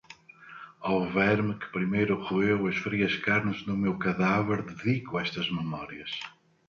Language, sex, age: Portuguese, male, 50-59